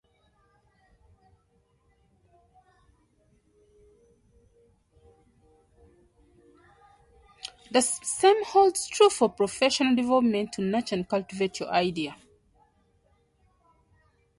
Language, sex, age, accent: English, female, 19-29, England English